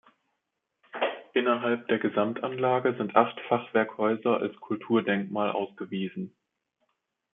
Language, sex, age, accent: German, male, 19-29, Deutschland Deutsch